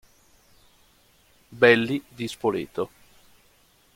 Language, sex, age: Italian, male, 19-29